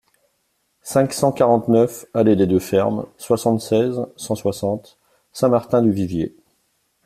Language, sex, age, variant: French, male, 50-59, Français de métropole